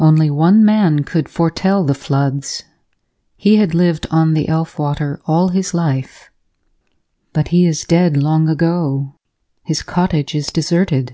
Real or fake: real